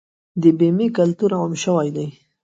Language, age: Pashto, 19-29